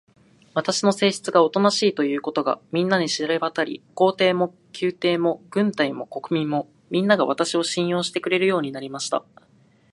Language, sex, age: Japanese, male, 19-29